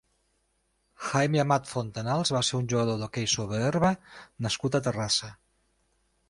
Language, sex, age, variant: Catalan, male, 50-59, Nord-Occidental